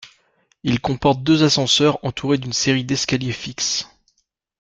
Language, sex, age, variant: French, male, 19-29, Français de métropole